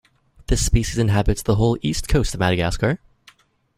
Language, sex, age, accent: English, male, 19-29, Canadian English